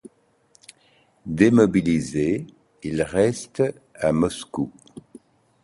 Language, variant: French, Français de métropole